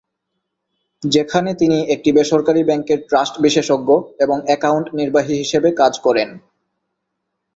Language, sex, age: Bengali, male, 19-29